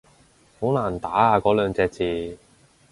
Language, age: Cantonese, 19-29